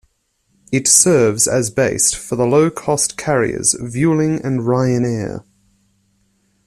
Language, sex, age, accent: English, male, 19-29, Australian English